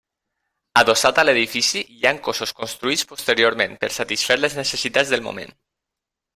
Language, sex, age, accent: Catalan, male, 40-49, valencià